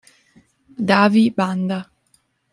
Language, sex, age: Italian, female, 19-29